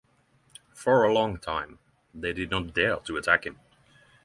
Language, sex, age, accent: English, male, 30-39, United States English